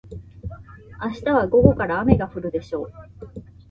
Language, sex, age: Japanese, female, 19-29